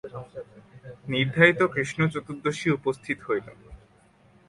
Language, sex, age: Bengali, male, 19-29